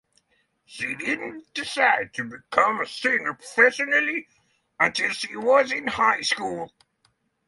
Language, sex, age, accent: English, male, 30-39, United States English